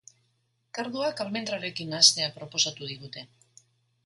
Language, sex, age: Basque, female, 60-69